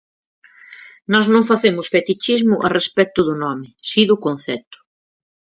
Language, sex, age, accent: Galician, female, 40-49, Oriental (común en zona oriental)